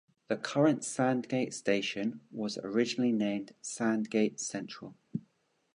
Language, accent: English, England English